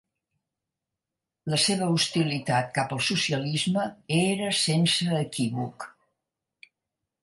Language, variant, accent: Catalan, Central, central